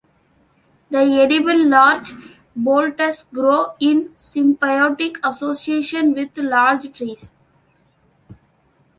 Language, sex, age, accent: English, female, under 19, India and South Asia (India, Pakistan, Sri Lanka)